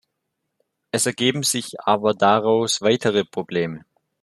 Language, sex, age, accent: German, male, under 19, Deutschland Deutsch